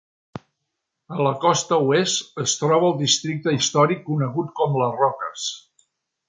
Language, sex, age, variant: Catalan, male, 60-69, Central